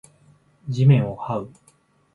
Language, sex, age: Japanese, male, 19-29